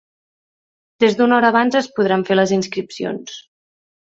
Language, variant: Catalan, Central